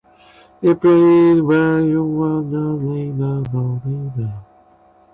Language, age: English, 19-29